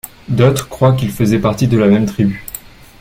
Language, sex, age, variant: French, male, 19-29, Français des départements et régions d'outre-mer